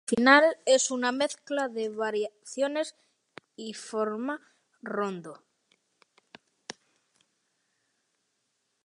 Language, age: Spanish, under 19